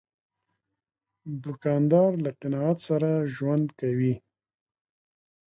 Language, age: Pashto, 40-49